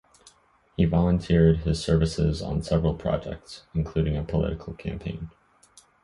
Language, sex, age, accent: English, male, under 19, United States English